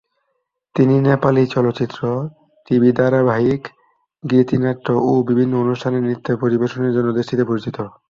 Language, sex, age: Bengali, male, 19-29